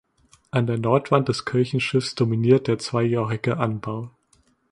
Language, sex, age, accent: German, male, under 19, Deutschland Deutsch